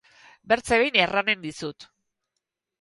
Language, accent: Basque, Erdialdekoa edo Nafarra (Gipuzkoa, Nafarroa)